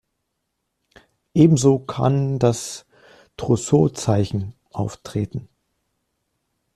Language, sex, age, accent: German, male, 50-59, Deutschland Deutsch